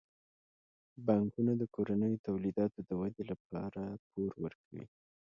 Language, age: Pashto, 19-29